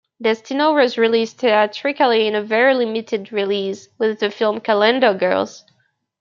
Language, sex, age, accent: English, female, 19-29, Canadian English